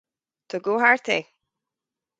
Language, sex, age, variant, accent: Irish, female, 30-39, Gaeilge Chonnacht, Cainteoir dúchais, Gaeltacht